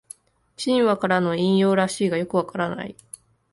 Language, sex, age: Japanese, female, 19-29